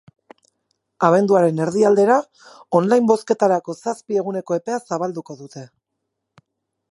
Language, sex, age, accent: Basque, female, 40-49, Erdialdekoa edo Nafarra (Gipuzkoa, Nafarroa)